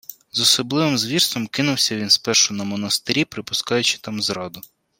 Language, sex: Ukrainian, male